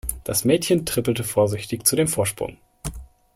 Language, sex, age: German, male, 19-29